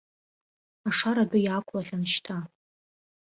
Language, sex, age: Abkhazian, female, under 19